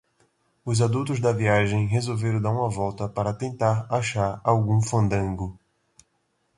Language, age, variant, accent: Portuguese, 19-29, Portuguese (Brasil), Nordestino